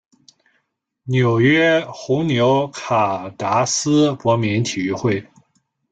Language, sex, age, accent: Chinese, male, 19-29, 出生地：河南省